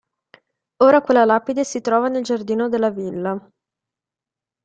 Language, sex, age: Italian, female, 19-29